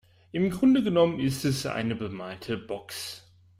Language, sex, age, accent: German, male, 30-39, Deutschland Deutsch